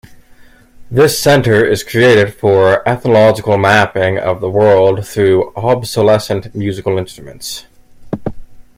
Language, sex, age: English, male, 19-29